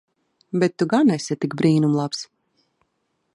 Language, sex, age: Latvian, female, 30-39